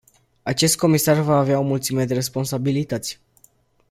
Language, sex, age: Romanian, male, under 19